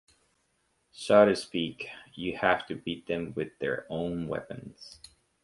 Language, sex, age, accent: English, male, 30-39, United States English